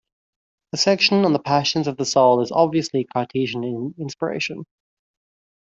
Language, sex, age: English, male, 19-29